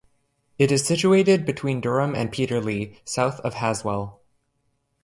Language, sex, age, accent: English, male, under 19, Canadian English